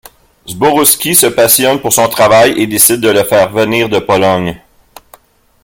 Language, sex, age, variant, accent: French, male, 50-59, Français d'Amérique du Nord, Français du Canada